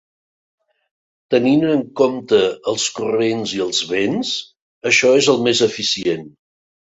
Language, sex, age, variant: Catalan, male, 60-69, Central